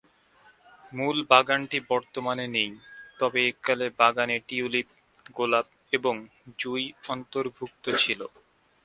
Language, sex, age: Bengali, male, 19-29